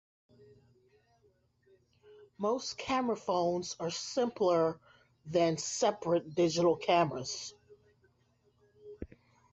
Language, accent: English, United States English